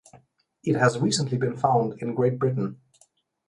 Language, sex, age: English, male, 19-29